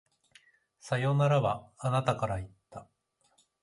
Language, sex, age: Japanese, male, 30-39